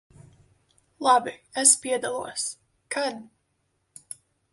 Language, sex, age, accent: Latvian, female, 19-29, Riga